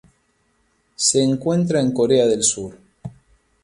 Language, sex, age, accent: Spanish, male, 40-49, Rioplatense: Argentina, Uruguay, este de Bolivia, Paraguay